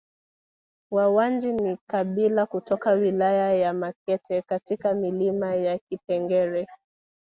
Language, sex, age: Swahili, female, 19-29